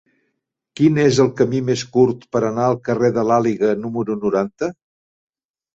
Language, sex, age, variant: Catalan, male, 70-79, Central